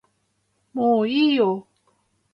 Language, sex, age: Japanese, female, 50-59